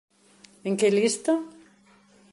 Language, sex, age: Galician, female, 60-69